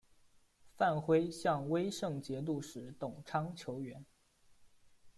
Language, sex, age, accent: Chinese, male, 19-29, 出生地：四川省